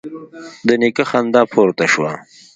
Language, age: Pashto, 30-39